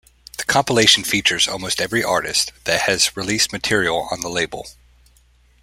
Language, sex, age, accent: English, male, 30-39, United States English